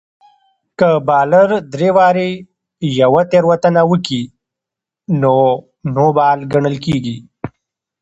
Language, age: Pashto, 30-39